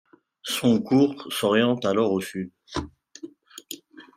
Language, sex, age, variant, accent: French, male, 40-49, Français du nord de l'Afrique, Français du Maroc